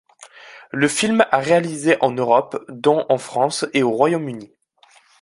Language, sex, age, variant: French, male, 19-29, Français de métropole